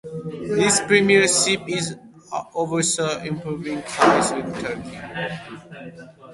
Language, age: English, 19-29